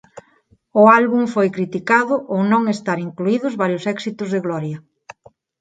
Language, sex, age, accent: Galician, female, 40-49, Neofalante